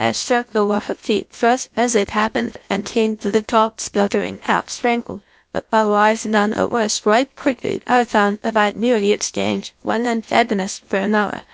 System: TTS, GlowTTS